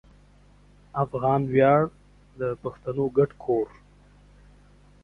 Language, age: Pashto, 40-49